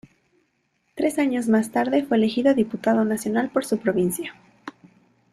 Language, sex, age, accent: Spanish, female, 19-29, México